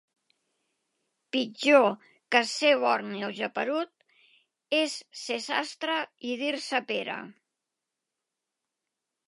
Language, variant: Catalan, Central